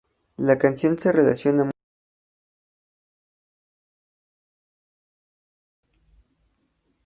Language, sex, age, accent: Spanish, male, 19-29, México